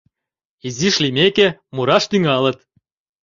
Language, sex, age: Mari, male, 30-39